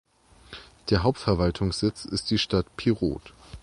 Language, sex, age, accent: German, male, 30-39, Deutschland Deutsch